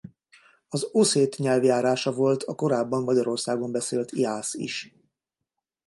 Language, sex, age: Hungarian, male, 50-59